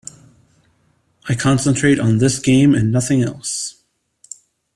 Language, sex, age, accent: English, male, 30-39, United States English